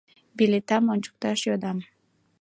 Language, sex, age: Mari, female, 19-29